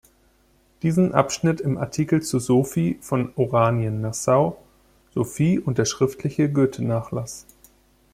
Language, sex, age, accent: German, male, 30-39, Deutschland Deutsch